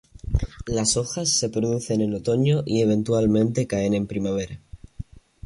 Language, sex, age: Spanish, male, under 19